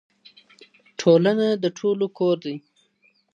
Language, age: Pashto, 19-29